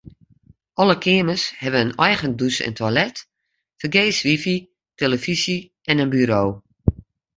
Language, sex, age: Western Frisian, female, 50-59